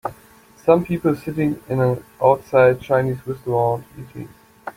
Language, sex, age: English, male, 30-39